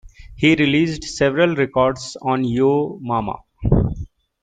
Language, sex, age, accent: English, male, 19-29, United States English